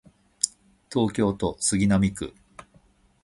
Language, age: Japanese, 50-59